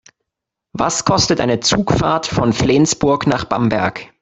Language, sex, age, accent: German, male, 19-29, Deutschland Deutsch